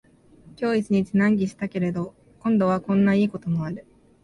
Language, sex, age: Japanese, female, 19-29